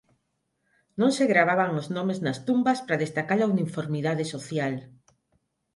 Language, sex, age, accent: Galician, female, 50-59, Neofalante